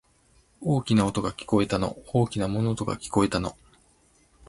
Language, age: Japanese, 50-59